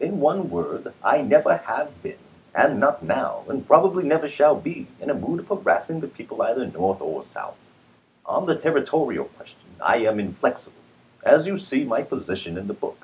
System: none